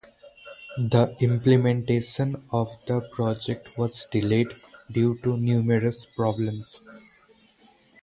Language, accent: English, India and South Asia (India, Pakistan, Sri Lanka)